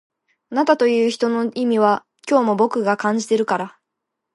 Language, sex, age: Japanese, female, under 19